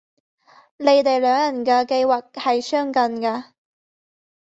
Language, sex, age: Cantonese, female, 19-29